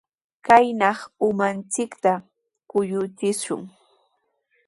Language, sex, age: Sihuas Ancash Quechua, female, 19-29